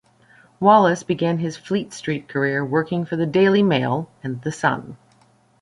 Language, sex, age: English, female, 40-49